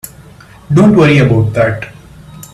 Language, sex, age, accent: English, male, 19-29, India and South Asia (India, Pakistan, Sri Lanka)